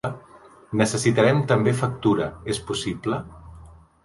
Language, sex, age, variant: Catalan, male, 50-59, Central